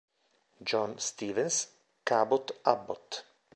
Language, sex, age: Italian, male, 50-59